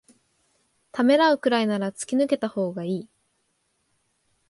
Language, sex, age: Japanese, female, under 19